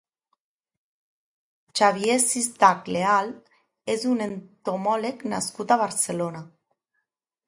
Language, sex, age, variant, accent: Catalan, female, 30-39, Nord-Occidental, nord-occidental